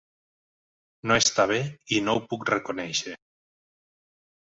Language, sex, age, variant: Catalan, male, 40-49, Nord-Occidental